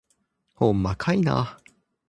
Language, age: Japanese, 19-29